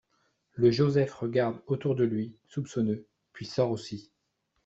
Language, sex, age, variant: French, male, 40-49, Français de métropole